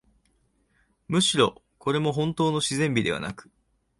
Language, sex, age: Japanese, male, 19-29